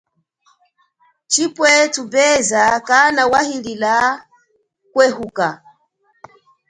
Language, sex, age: Chokwe, female, 30-39